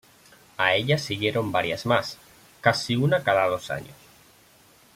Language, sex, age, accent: Spanish, male, 19-29, España: Centro-Sur peninsular (Madrid, Toledo, Castilla-La Mancha)